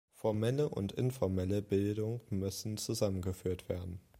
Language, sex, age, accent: German, male, 19-29, Deutschland Deutsch